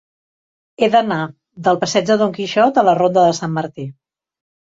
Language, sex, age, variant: Catalan, female, 50-59, Central